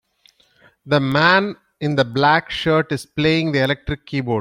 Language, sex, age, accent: English, male, 40-49, India and South Asia (India, Pakistan, Sri Lanka)